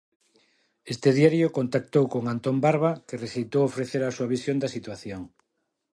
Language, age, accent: Galician, 40-49, Neofalante